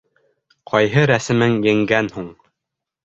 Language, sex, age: Bashkir, male, under 19